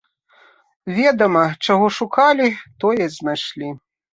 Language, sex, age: Belarusian, female, 40-49